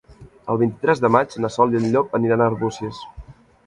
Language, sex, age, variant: Catalan, male, 19-29, Central